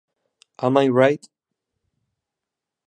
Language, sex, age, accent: Spanish, male, 19-29, España: Islas Canarias